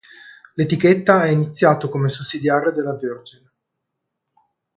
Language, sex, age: Italian, male, 40-49